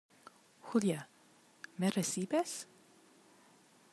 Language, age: Spanish, 19-29